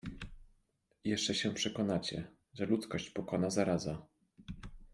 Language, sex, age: Polish, male, 19-29